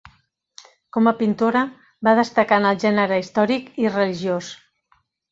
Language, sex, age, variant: Catalan, female, 50-59, Central